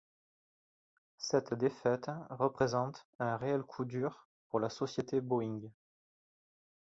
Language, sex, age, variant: French, male, 30-39, Français de métropole